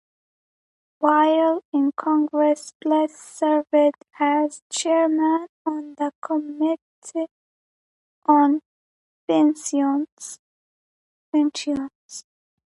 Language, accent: English, United States English